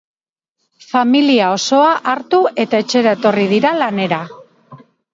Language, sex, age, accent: Basque, female, 40-49, Mendebalekoa (Araba, Bizkaia, Gipuzkoako mendebaleko herri batzuk)